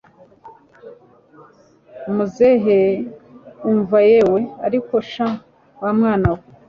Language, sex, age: Kinyarwanda, female, 40-49